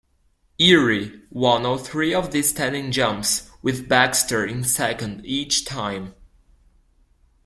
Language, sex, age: English, male, under 19